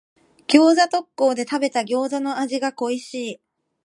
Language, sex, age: Japanese, female, 19-29